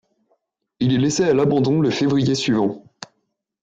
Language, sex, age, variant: French, male, 19-29, Français de métropole